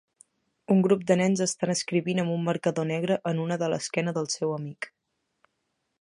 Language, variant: Catalan, Central